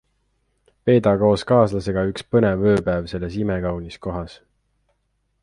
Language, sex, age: Estonian, male, 19-29